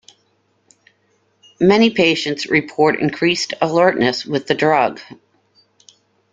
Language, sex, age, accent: English, female, 50-59, United States English